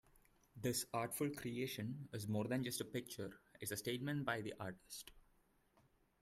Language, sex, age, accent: English, male, 19-29, India and South Asia (India, Pakistan, Sri Lanka)